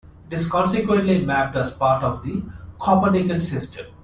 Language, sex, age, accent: English, male, 30-39, India and South Asia (India, Pakistan, Sri Lanka)